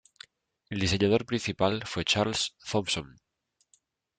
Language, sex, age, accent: Spanish, male, 40-49, España: Norte peninsular (Asturias, Castilla y León, Cantabria, País Vasco, Navarra, Aragón, La Rioja, Guadalajara, Cuenca)